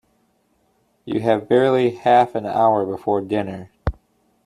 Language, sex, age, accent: English, male, 30-39, United States English